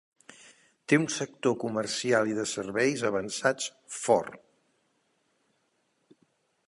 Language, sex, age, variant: Catalan, male, 60-69, Central